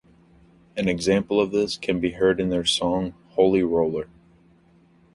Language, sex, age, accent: English, male, 19-29, United States English